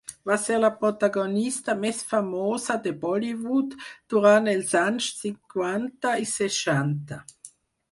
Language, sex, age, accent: Catalan, female, 50-59, aprenent (recent, des d'altres llengües)